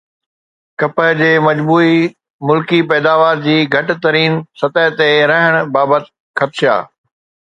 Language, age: Sindhi, 40-49